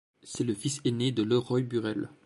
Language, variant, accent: French, Français d'Europe, Français de Suisse